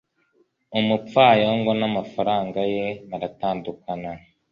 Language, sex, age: Kinyarwanda, male, 19-29